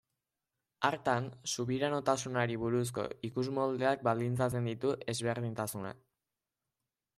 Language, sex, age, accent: Basque, male, under 19, Erdialdekoa edo Nafarra (Gipuzkoa, Nafarroa)